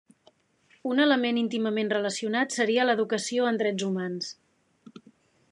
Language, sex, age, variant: Catalan, female, 40-49, Central